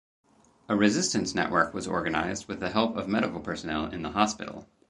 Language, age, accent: English, 30-39, United States English